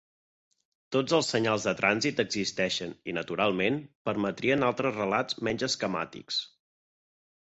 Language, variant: Catalan, Central